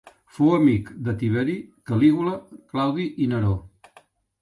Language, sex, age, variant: Catalan, male, 60-69, Central